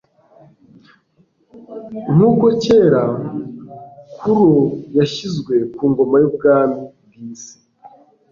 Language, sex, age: Kinyarwanda, male, 19-29